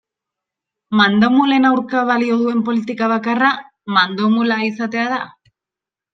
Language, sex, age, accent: Basque, female, 19-29, Erdialdekoa edo Nafarra (Gipuzkoa, Nafarroa)